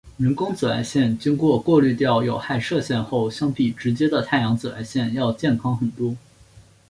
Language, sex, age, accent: Chinese, male, 19-29, 出生地：辽宁省